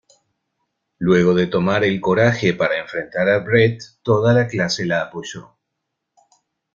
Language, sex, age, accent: Spanish, male, 50-59, Rioplatense: Argentina, Uruguay, este de Bolivia, Paraguay